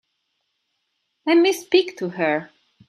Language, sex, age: English, female, 30-39